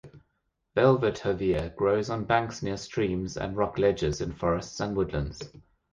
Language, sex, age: English, male, 50-59